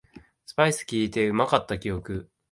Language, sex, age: Japanese, male, 19-29